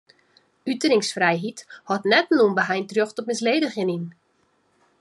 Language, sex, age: Western Frisian, female, 30-39